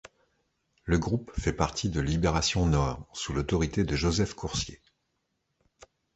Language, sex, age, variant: French, male, 50-59, Français de métropole